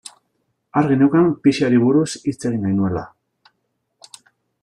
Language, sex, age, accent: Basque, male, 40-49, Mendebalekoa (Araba, Bizkaia, Gipuzkoako mendebaleko herri batzuk)